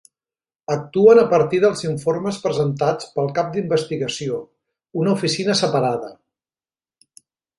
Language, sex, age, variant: Catalan, male, 40-49, Central